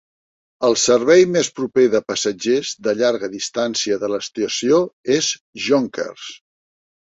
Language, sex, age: Catalan, male, 50-59